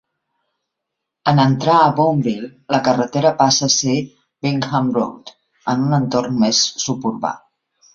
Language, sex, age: Catalan, female, 50-59